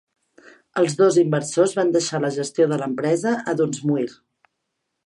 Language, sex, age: Catalan, female, 19-29